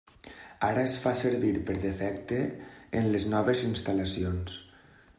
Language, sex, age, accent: Catalan, male, 19-29, valencià